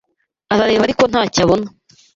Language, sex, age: Kinyarwanda, female, 19-29